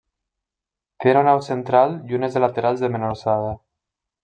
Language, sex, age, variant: Catalan, male, 19-29, Nord-Occidental